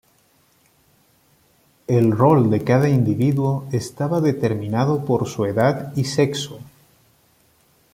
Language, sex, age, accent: Spanish, male, 30-39, Andino-Pacífico: Colombia, Perú, Ecuador, oeste de Bolivia y Venezuela andina